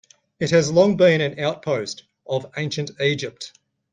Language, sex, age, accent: English, male, 40-49, Australian English